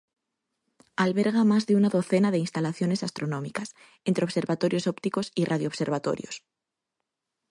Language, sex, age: Spanish, female, 19-29